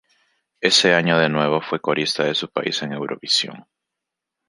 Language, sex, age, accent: Spanish, male, 19-29, Andino-Pacífico: Colombia, Perú, Ecuador, oeste de Bolivia y Venezuela andina